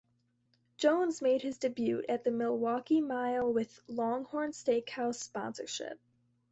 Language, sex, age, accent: English, female, under 19, United States English